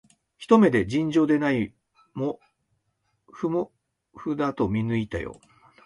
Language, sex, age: Japanese, male, 50-59